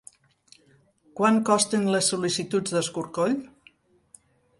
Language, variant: Catalan, Central